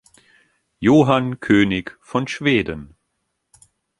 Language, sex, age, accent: German, male, 30-39, Deutschland Deutsch